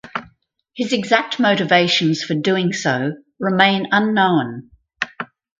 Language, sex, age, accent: English, female, 60-69, Australian English